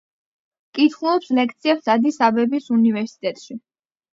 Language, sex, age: Georgian, female, under 19